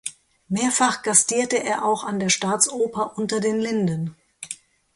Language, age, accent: German, 50-59, Deutschland Deutsch